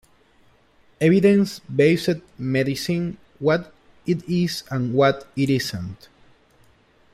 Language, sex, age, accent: Spanish, male, 30-39, Caribe: Cuba, Venezuela, Puerto Rico, República Dominicana, Panamá, Colombia caribeña, México caribeño, Costa del golfo de México